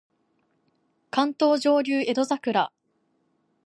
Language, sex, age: Japanese, female, 19-29